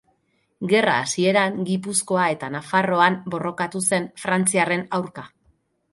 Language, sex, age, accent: Basque, female, 50-59, Mendebalekoa (Araba, Bizkaia, Gipuzkoako mendebaleko herri batzuk)